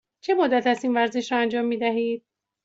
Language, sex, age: Persian, female, 40-49